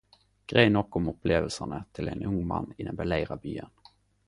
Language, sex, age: Norwegian Nynorsk, male, 19-29